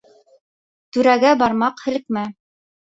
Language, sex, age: Bashkir, female, 19-29